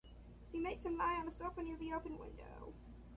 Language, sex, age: English, male, under 19